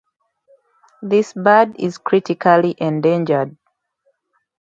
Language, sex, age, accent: English, female, 19-29, England English